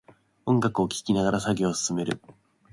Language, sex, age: Japanese, male, 19-29